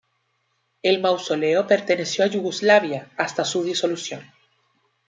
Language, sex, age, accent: Spanish, female, 19-29, Chileno: Chile, Cuyo